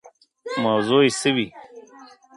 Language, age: Pashto, 30-39